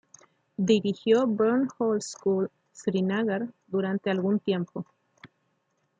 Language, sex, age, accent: Spanish, female, 30-39, Chileno: Chile, Cuyo